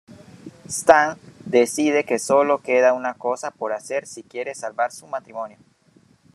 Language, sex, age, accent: Spanish, male, 19-29, América central